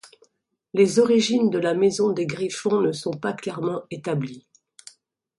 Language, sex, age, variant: French, female, 50-59, Français de métropole